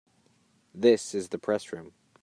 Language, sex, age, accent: English, male, 30-39, Canadian English